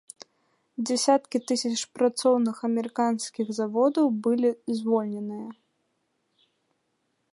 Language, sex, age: Belarusian, female, 19-29